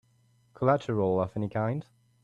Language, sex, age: English, male, 19-29